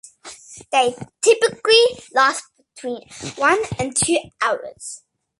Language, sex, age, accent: English, male, under 19, Australian English